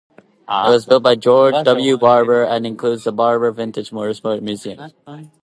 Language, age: English, 19-29